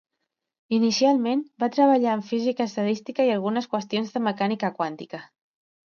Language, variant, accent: Catalan, Central, central